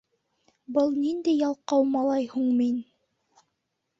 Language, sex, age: Bashkir, female, 19-29